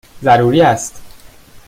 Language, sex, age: Persian, male, 19-29